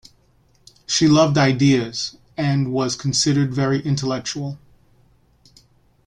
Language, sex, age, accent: English, male, 40-49, United States English